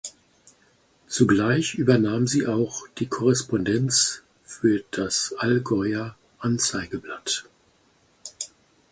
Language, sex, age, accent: German, male, 50-59, Deutschland Deutsch